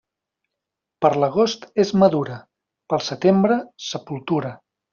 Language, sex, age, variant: Catalan, male, 40-49, Central